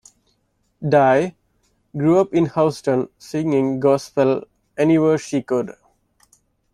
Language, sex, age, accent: English, male, 30-39, India and South Asia (India, Pakistan, Sri Lanka)